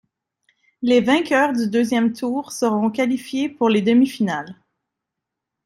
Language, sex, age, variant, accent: French, female, 19-29, Français d'Amérique du Nord, Français du Canada